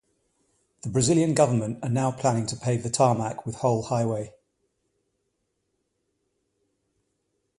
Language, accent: English, England English